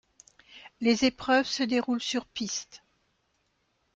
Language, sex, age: French, female, 60-69